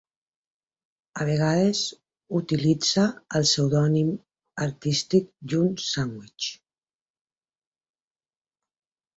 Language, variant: Catalan, Central